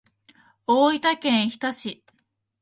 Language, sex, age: Japanese, female, 19-29